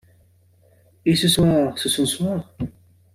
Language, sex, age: French, male, 19-29